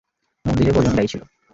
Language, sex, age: Bengali, male, 19-29